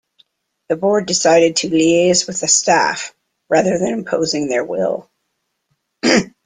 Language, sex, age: English, female, 50-59